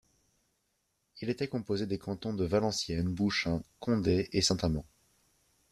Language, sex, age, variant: French, male, 19-29, Français de métropole